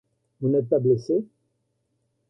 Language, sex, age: French, male, 70-79